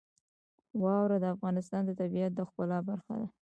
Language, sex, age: Pashto, female, 19-29